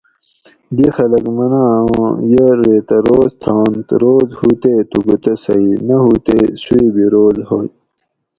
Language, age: Gawri, 19-29